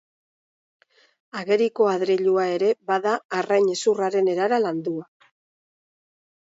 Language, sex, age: Basque, female, 50-59